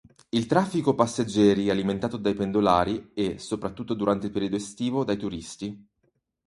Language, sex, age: Italian, male, 30-39